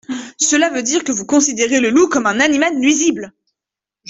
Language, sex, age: French, female, 19-29